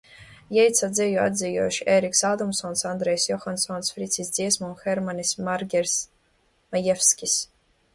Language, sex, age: Latvian, female, 19-29